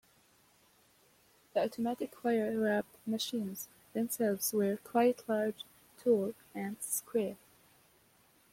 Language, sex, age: English, female, 19-29